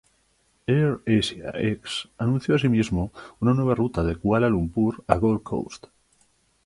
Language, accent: Spanish, España: Norte peninsular (Asturias, Castilla y León, Cantabria, País Vasco, Navarra, Aragón, La Rioja, Guadalajara, Cuenca)